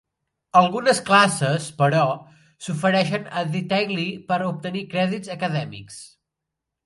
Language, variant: Catalan, Central